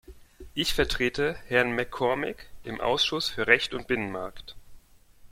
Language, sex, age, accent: German, male, 30-39, Deutschland Deutsch